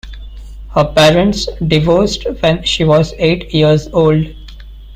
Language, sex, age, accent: English, male, 19-29, India and South Asia (India, Pakistan, Sri Lanka)